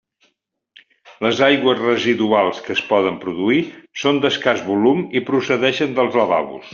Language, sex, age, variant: Catalan, male, 70-79, Central